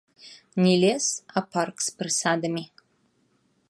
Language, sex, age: Belarusian, female, 30-39